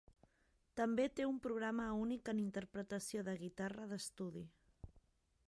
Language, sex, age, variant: Catalan, female, 30-39, Central